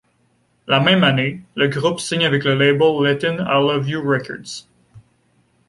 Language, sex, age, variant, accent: French, male, 19-29, Français d'Amérique du Nord, Français du Canada